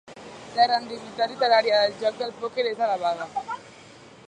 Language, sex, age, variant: Catalan, female, 19-29, Central